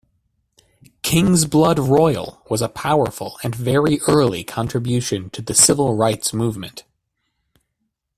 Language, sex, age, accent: English, male, 30-39, United States English